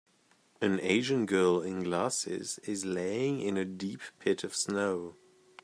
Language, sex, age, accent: English, male, 30-39, England English